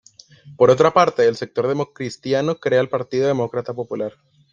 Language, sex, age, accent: Spanish, male, 19-29, Andino-Pacífico: Colombia, Perú, Ecuador, oeste de Bolivia y Venezuela andina